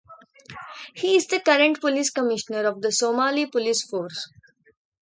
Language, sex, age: English, female, 19-29